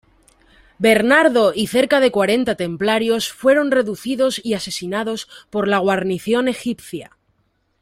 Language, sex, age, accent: Spanish, female, 19-29, España: Centro-Sur peninsular (Madrid, Toledo, Castilla-La Mancha)